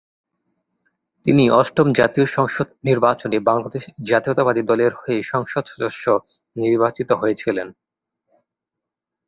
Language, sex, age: Bengali, male, 19-29